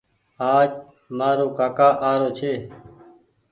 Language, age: Goaria, 19-29